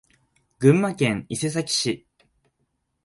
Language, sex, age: Japanese, male, 19-29